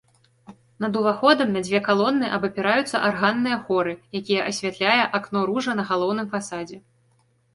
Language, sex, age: Belarusian, female, 19-29